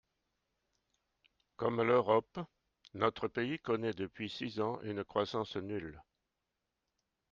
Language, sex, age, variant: French, male, 60-69, Français d'Europe